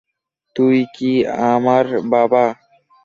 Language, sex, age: Bengali, male, under 19